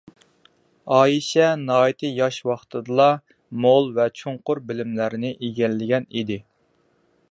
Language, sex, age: Uyghur, male, 30-39